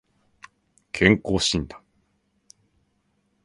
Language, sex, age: Japanese, female, 19-29